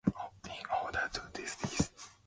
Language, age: English, 19-29